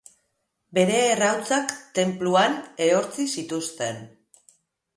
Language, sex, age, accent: Basque, female, 40-49, Mendebalekoa (Araba, Bizkaia, Gipuzkoako mendebaleko herri batzuk)